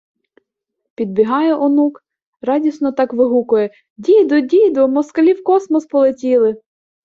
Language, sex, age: Ukrainian, female, 19-29